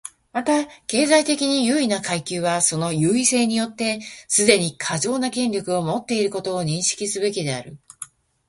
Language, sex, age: Japanese, female, 50-59